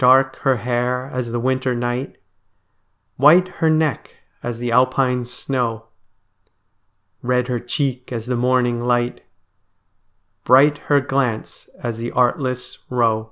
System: none